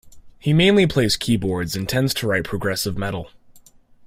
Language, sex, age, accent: English, male, under 19, United States English